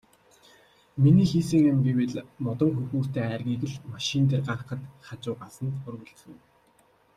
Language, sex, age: Mongolian, male, 19-29